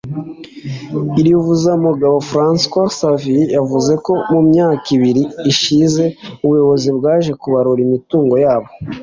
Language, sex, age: Kinyarwanda, male, 19-29